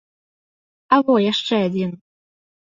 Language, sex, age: Belarusian, female, 19-29